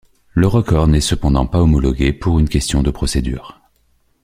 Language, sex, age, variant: French, male, 30-39, Français de métropole